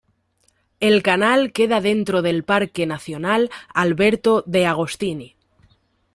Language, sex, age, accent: Spanish, female, 19-29, España: Centro-Sur peninsular (Madrid, Toledo, Castilla-La Mancha)